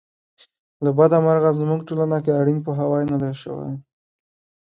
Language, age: Pashto, under 19